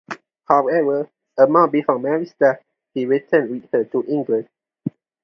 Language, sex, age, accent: English, male, 19-29, Malaysian English